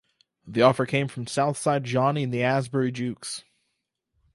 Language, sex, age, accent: English, male, 19-29, United States English